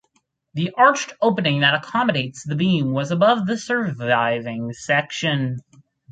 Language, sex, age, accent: English, male, under 19, United States English